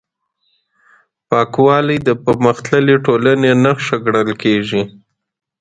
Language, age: Pashto, 30-39